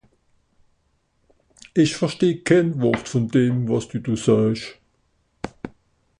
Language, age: Swiss German, 60-69